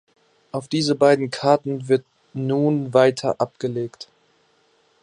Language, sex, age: German, male, under 19